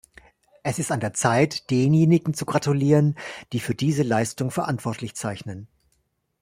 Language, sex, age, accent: German, male, 40-49, Deutschland Deutsch